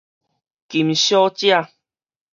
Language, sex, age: Min Nan Chinese, male, 19-29